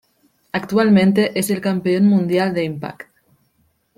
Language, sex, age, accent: Spanish, female, 19-29, España: Norte peninsular (Asturias, Castilla y León, Cantabria, País Vasco, Navarra, Aragón, La Rioja, Guadalajara, Cuenca)